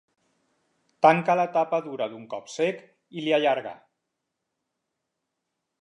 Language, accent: Catalan, valencià